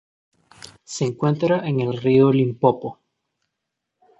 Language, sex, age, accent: Spanish, male, 19-29, América central